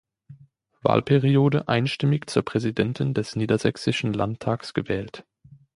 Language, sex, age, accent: German, male, 19-29, Deutschland Deutsch